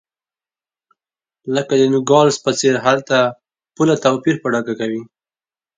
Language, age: Pashto, 19-29